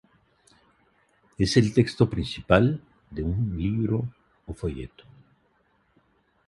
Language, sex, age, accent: Spanish, male, 50-59, Andino-Pacífico: Colombia, Perú, Ecuador, oeste de Bolivia y Venezuela andina